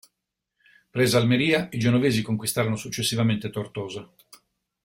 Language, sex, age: Italian, male, 60-69